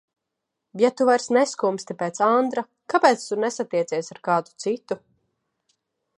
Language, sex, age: Latvian, female, 19-29